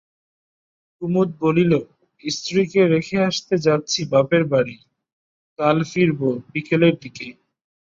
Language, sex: Bengali, male